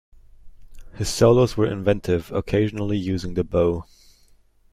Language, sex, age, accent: English, male, 19-29, England English